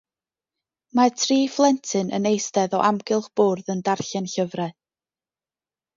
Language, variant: Welsh, North-Western Welsh